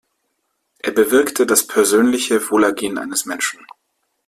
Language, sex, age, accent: German, male, 30-39, Deutschland Deutsch